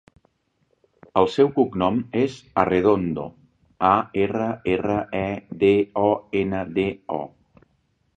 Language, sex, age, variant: Catalan, male, 50-59, Central